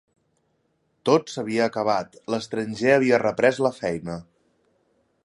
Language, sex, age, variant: Catalan, male, 19-29, Septentrional